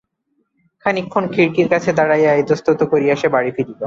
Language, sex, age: Bengali, male, 19-29